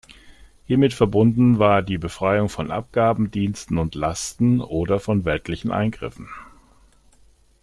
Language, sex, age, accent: German, male, 60-69, Deutschland Deutsch